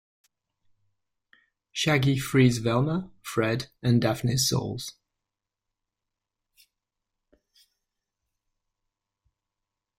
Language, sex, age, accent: English, male, 40-49, Canadian English